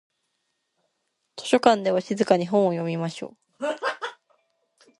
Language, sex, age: Japanese, female, under 19